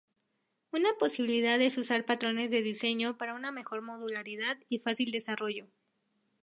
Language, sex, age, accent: Spanish, female, 19-29, México